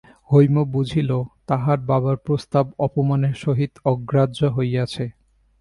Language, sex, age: Bengali, male, 19-29